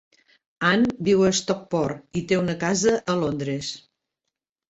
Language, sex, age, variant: Catalan, female, 70-79, Central